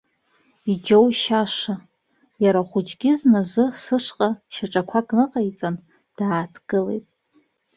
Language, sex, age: Abkhazian, female, 19-29